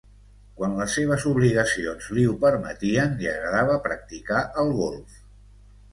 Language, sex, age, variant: Catalan, male, 60-69, Central